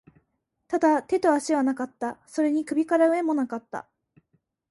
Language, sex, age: Japanese, female, under 19